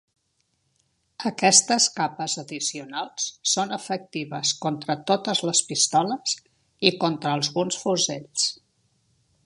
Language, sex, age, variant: Catalan, female, 70-79, Central